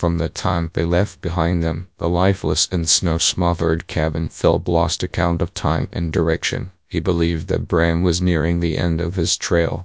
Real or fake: fake